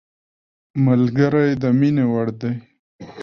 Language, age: Pashto, 19-29